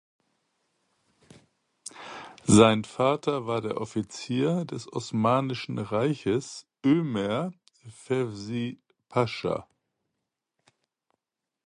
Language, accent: German, Deutschland Deutsch